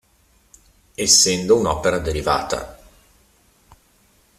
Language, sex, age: Italian, male, 50-59